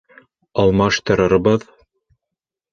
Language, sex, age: Bashkir, male, under 19